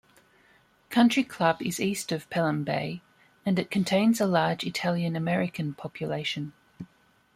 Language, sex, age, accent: English, female, 30-39, Australian English